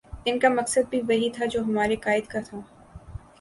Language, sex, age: Urdu, female, 19-29